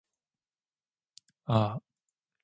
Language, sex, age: Japanese, male, 19-29